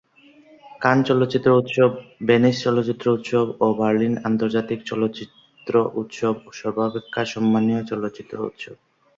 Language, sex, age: Bengali, male, 19-29